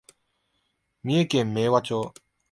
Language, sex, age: Japanese, male, 19-29